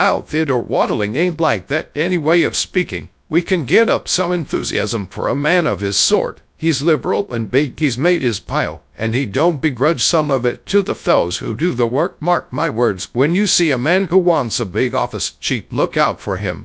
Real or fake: fake